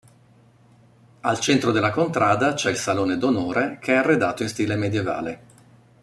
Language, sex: Italian, male